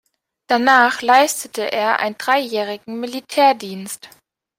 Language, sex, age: German, female, under 19